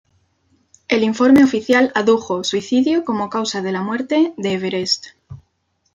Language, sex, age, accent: Spanish, female, 19-29, España: Centro-Sur peninsular (Madrid, Toledo, Castilla-La Mancha)